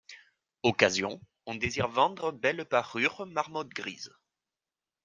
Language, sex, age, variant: French, male, 19-29, Français de métropole